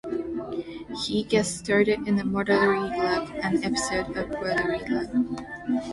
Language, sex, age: English, female, 19-29